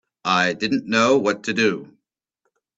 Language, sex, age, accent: English, male, 40-49, United States English